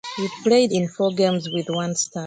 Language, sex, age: English, female, 19-29